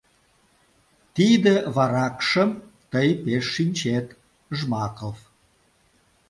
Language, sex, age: Mari, male, 60-69